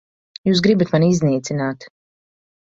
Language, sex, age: Latvian, female, 19-29